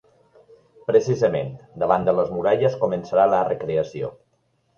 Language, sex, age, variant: Catalan, male, 50-59, Balear